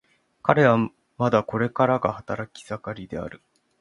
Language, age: Japanese, 19-29